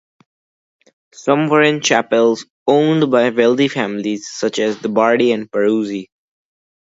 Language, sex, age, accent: English, male, under 19, India and South Asia (India, Pakistan, Sri Lanka)